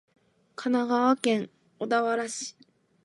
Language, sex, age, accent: Japanese, female, 19-29, 関西弁